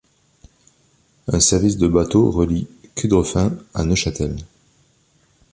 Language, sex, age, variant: French, male, 40-49, Français de métropole